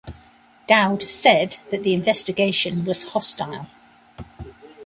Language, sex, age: English, female, 60-69